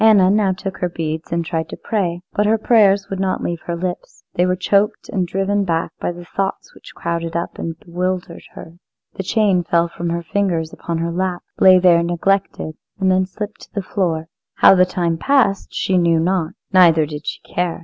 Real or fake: real